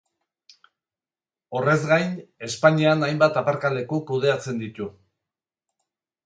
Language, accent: Basque, Erdialdekoa edo Nafarra (Gipuzkoa, Nafarroa)